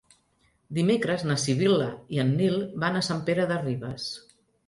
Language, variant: Catalan, Central